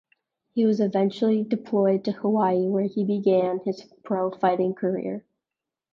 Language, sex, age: English, female, 19-29